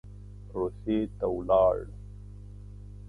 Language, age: Pashto, 40-49